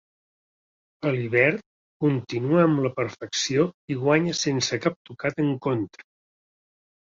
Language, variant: Catalan, Central